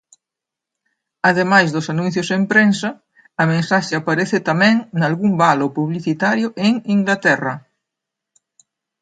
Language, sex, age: Galician, female, 60-69